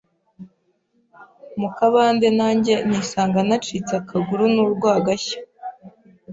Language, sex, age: Kinyarwanda, female, 19-29